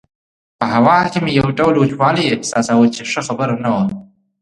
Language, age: Pashto, 19-29